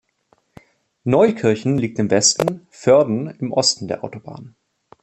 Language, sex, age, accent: German, male, 19-29, Deutschland Deutsch